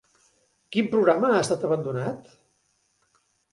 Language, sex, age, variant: Catalan, male, 60-69, Central